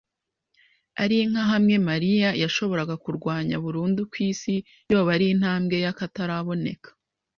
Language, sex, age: Kinyarwanda, female, 19-29